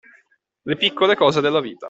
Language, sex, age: Italian, male, 19-29